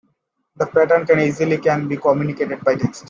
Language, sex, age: English, male, 19-29